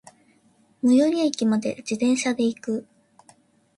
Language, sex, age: Japanese, female, 19-29